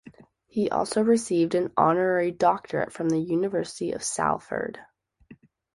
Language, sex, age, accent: English, female, 19-29, United States English